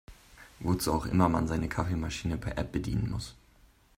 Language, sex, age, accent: German, male, 19-29, Deutschland Deutsch